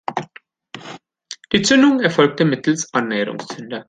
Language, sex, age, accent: German, male, 50-59, Deutschland Deutsch